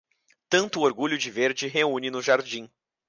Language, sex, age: Portuguese, male, 19-29